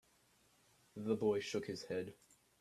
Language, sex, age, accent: English, male, under 19, United States English